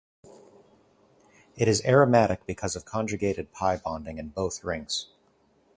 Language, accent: English, United States English